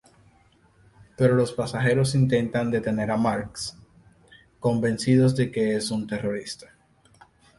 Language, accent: Spanish, Caribe: Cuba, Venezuela, Puerto Rico, República Dominicana, Panamá, Colombia caribeña, México caribeño, Costa del golfo de México